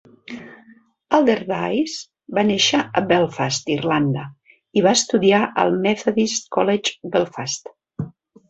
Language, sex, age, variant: Catalan, female, 60-69, Central